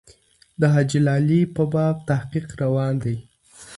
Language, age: Pashto, under 19